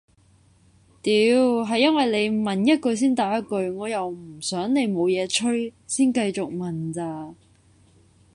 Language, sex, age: Cantonese, female, 19-29